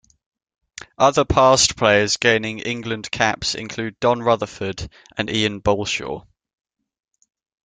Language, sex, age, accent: English, male, under 19, England English